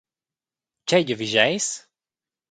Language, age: Romansh, 30-39